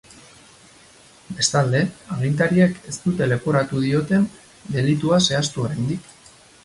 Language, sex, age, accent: Basque, male, 30-39, Mendebalekoa (Araba, Bizkaia, Gipuzkoako mendebaleko herri batzuk)